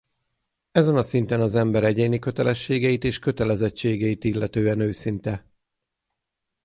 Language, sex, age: Hungarian, male, 40-49